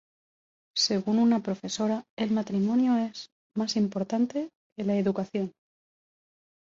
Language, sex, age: Spanish, female, 19-29